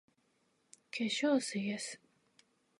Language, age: Japanese, 19-29